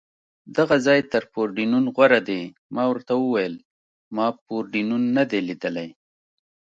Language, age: Pashto, 30-39